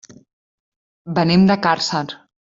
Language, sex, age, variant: Catalan, female, 30-39, Central